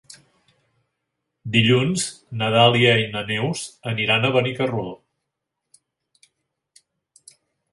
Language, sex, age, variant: Catalan, male, 60-69, Central